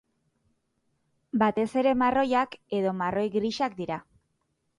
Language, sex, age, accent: Basque, female, 30-39, Mendebalekoa (Araba, Bizkaia, Gipuzkoako mendebaleko herri batzuk)